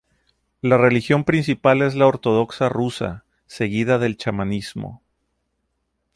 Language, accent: Spanish, México